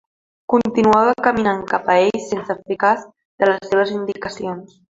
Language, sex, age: Catalan, female, under 19